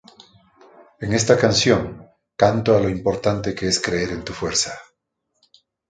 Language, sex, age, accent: Spanish, male, 50-59, Andino-Pacífico: Colombia, Perú, Ecuador, oeste de Bolivia y Venezuela andina